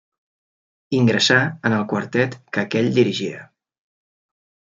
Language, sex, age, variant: Catalan, male, 30-39, Central